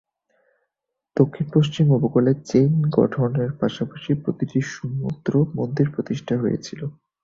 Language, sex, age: Bengali, male, 19-29